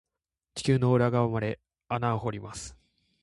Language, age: Japanese, 19-29